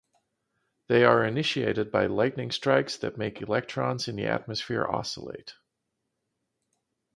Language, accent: English, United States English